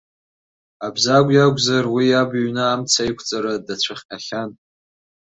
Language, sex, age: Abkhazian, male, under 19